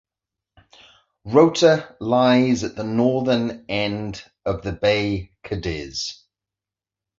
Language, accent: English, Welsh English